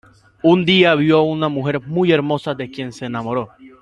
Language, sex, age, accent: Spanish, male, under 19, América central